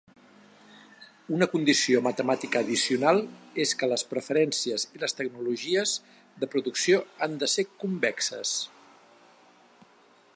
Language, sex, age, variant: Catalan, male, 50-59, Central